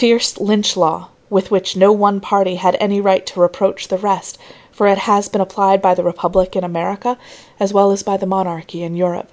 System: none